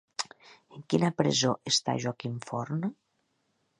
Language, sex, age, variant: Catalan, female, 40-49, Nord-Occidental